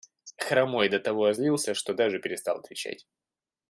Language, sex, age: Russian, male, 19-29